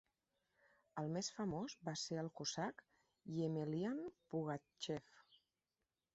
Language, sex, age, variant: Catalan, female, 40-49, Central